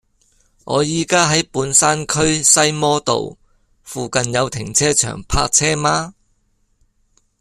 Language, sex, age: Cantonese, male, 50-59